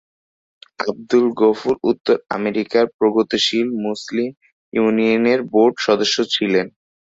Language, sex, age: Bengali, male, under 19